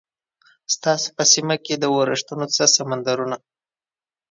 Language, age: Pashto, 30-39